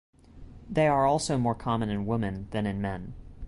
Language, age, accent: English, 19-29, United States English